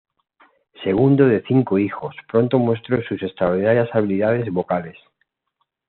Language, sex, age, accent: Spanish, male, 50-59, España: Centro-Sur peninsular (Madrid, Toledo, Castilla-La Mancha)